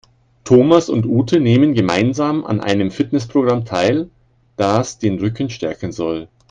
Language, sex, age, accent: German, male, 50-59, Deutschland Deutsch